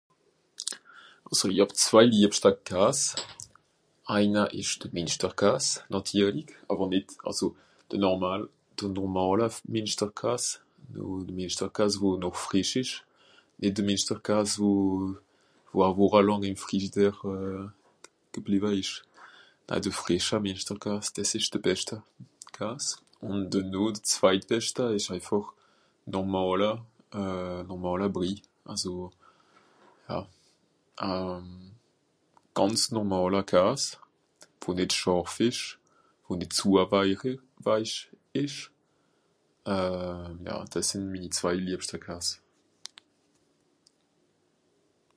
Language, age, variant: Swiss German, 19-29, Nordniederàlemmànisch (Rishoffe, Zàwere, Bùsswìller, Hawenau, Brüemt, Stroossbùri, Molse, Dàmbàch, Schlettstàtt, Pfàlzbùri usw.)